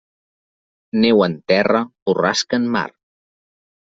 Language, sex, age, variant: Catalan, male, 30-39, Central